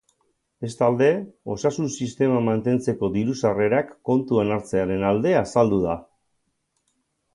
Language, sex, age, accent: Basque, male, 60-69, Mendebalekoa (Araba, Bizkaia, Gipuzkoako mendebaleko herri batzuk)